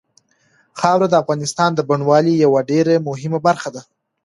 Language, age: Pashto, 30-39